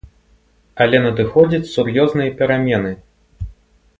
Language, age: Belarusian, 19-29